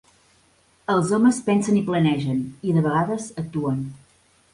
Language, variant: Catalan, Central